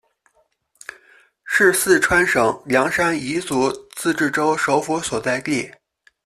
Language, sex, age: Chinese, male, 30-39